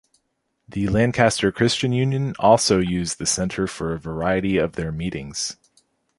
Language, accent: English, United States English